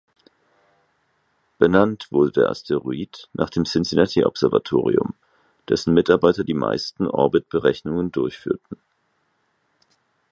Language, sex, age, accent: German, male, 40-49, Deutschland Deutsch